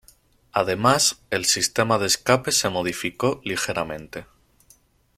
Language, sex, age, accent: Spanish, male, 19-29, España: Centro-Sur peninsular (Madrid, Toledo, Castilla-La Mancha)